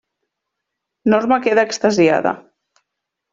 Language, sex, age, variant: Catalan, female, 40-49, Nord-Occidental